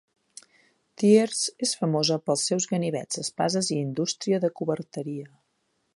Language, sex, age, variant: Catalan, female, 40-49, Central